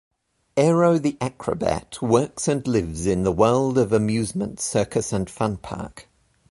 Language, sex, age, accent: English, male, 30-39, New Zealand English